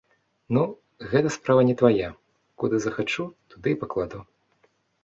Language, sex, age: Belarusian, male, 19-29